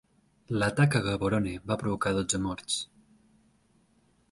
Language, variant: Catalan, Septentrional